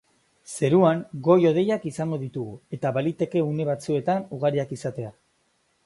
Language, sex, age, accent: Basque, male, under 19, Mendebalekoa (Araba, Bizkaia, Gipuzkoako mendebaleko herri batzuk)